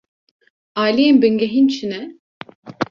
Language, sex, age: Kurdish, female, 19-29